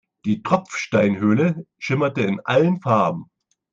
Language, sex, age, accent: German, male, 30-39, Deutschland Deutsch